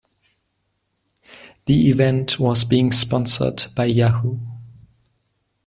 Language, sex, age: English, male, 19-29